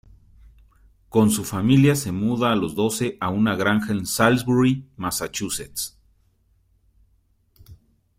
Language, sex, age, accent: Spanish, male, 30-39, México